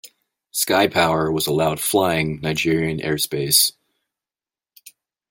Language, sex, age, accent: English, male, 30-39, United States English